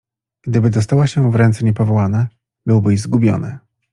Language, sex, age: Polish, male, 40-49